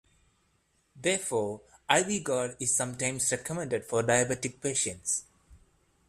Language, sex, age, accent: English, male, 30-39, India and South Asia (India, Pakistan, Sri Lanka)